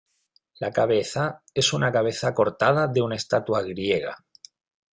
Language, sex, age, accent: Spanish, male, 30-39, España: Norte peninsular (Asturias, Castilla y León, Cantabria, País Vasco, Navarra, Aragón, La Rioja, Guadalajara, Cuenca)